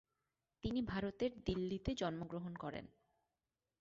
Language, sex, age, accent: Bengali, female, 19-29, প্রমিত বাংলা